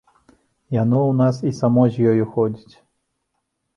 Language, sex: Belarusian, male